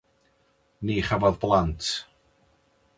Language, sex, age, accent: Welsh, male, 40-49, Y Deyrnas Unedig Cymraeg